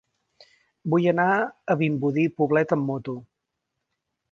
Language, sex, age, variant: Catalan, male, 50-59, Central